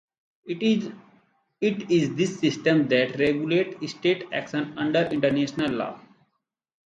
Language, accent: English, India and South Asia (India, Pakistan, Sri Lanka)